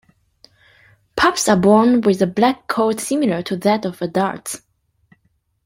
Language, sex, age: English, female, 19-29